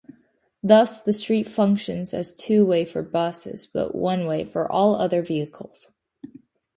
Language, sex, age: English, female, under 19